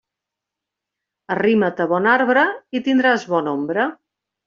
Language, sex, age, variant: Catalan, female, 40-49, Central